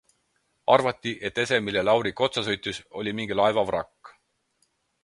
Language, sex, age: Estonian, male, 30-39